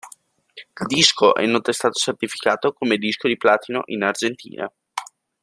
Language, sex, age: Italian, male, under 19